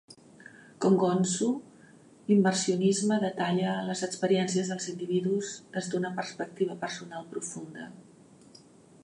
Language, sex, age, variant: Catalan, female, 50-59, Central